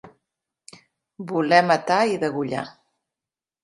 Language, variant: Catalan, Central